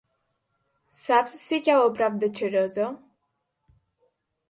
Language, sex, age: Catalan, female, under 19